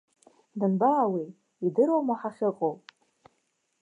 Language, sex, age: Abkhazian, female, 30-39